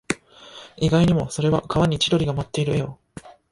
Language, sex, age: Japanese, male, 19-29